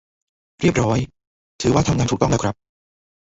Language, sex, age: Thai, male, 19-29